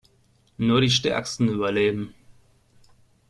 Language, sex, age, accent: German, male, 30-39, Deutschland Deutsch